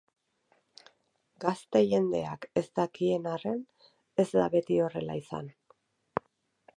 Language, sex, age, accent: Basque, female, 50-59, Erdialdekoa edo Nafarra (Gipuzkoa, Nafarroa)